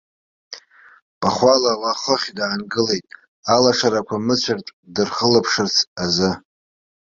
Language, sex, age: Abkhazian, male, 40-49